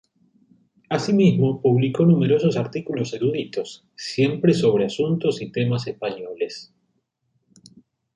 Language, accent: Spanish, Rioplatense: Argentina, Uruguay, este de Bolivia, Paraguay